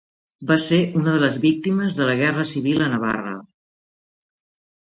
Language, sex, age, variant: Catalan, female, 50-59, Central